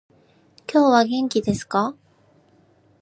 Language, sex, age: Japanese, female, 19-29